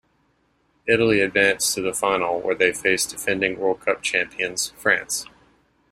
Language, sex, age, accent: English, male, 30-39, United States English